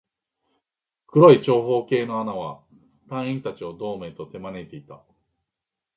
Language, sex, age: Japanese, male, 40-49